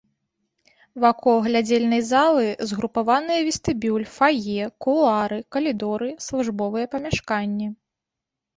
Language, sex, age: Belarusian, female, 30-39